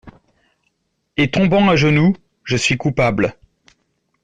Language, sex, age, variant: French, male, 30-39, Français de métropole